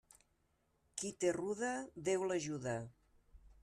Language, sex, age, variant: Catalan, female, 60-69, Central